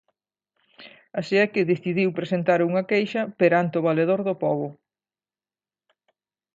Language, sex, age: Galician, female, 60-69